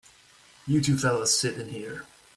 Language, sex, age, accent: English, male, 40-49, United States English